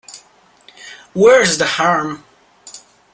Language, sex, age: English, male, under 19